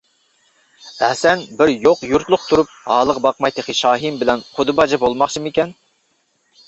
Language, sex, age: Uyghur, male, 40-49